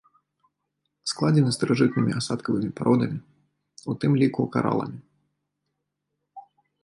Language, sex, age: Belarusian, male, 19-29